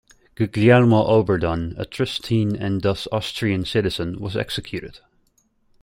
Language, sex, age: English, male, 30-39